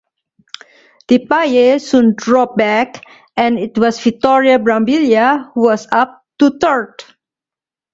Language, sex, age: English, female, 40-49